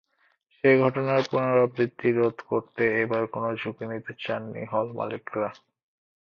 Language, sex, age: Bengali, male, 19-29